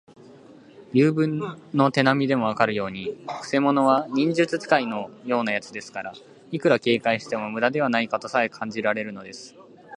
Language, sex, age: Japanese, male, 19-29